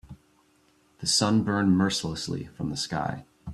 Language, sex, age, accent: English, male, 40-49, United States English